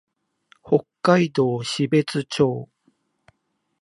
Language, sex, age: Japanese, male, 50-59